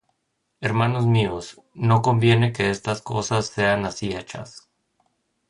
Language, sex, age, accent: Spanish, male, 30-39, México